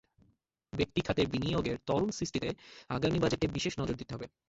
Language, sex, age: Bengali, male, 19-29